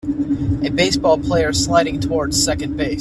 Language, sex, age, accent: English, male, 19-29, United States English